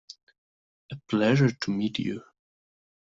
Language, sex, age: English, male, 19-29